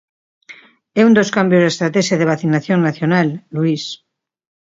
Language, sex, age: Galician, female, 60-69